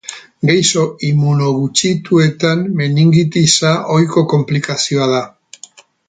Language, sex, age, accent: Basque, male, 60-69, Erdialdekoa edo Nafarra (Gipuzkoa, Nafarroa)